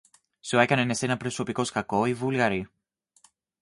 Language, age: Greek, 19-29